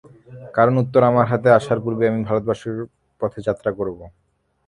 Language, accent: Bengali, প্রমিত; চলিত